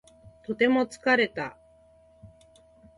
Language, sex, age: Japanese, female, 40-49